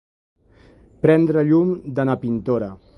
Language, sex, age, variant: Catalan, male, 50-59, Central